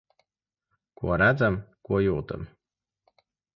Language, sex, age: Latvian, male, 40-49